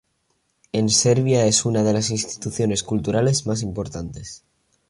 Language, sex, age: Spanish, male, under 19